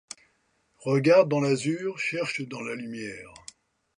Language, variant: French, Français de métropole